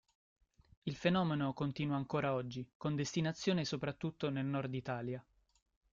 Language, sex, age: Italian, male, 30-39